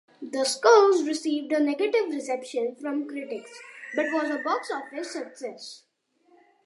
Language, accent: English, India and South Asia (India, Pakistan, Sri Lanka)